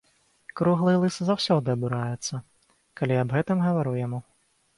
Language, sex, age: Belarusian, male, 19-29